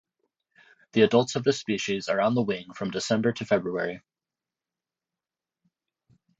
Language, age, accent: English, 30-39, United States English